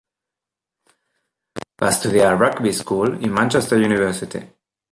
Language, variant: Catalan, Central